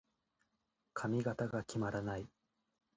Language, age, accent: Japanese, 19-29, 標準語